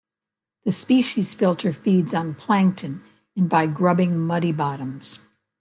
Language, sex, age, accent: English, female, 70-79, United States English